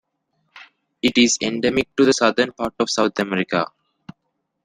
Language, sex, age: English, male, 19-29